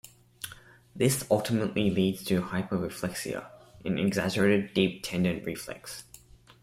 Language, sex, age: English, male, 19-29